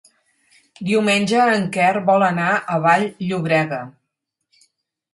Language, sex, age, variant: Catalan, female, 50-59, Central